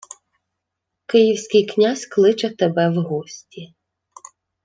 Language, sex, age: Ukrainian, female, 30-39